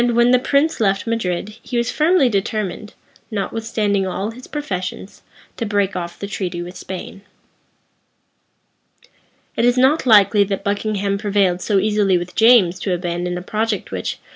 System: none